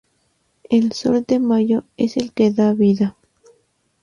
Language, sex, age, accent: Spanish, female, under 19, México